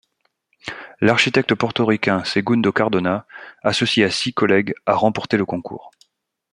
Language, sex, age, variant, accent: French, male, 30-39, Français des départements et régions d'outre-mer, Français de La Réunion